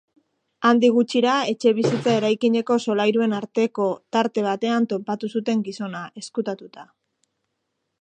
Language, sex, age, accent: Basque, female, 40-49, Mendebalekoa (Araba, Bizkaia, Gipuzkoako mendebaleko herri batzuk)